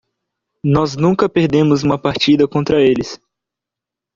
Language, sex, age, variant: Portuguese, male, 19-29, Portuguese (Brasil)